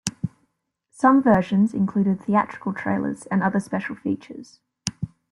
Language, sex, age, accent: English, female, 19-29, Australian English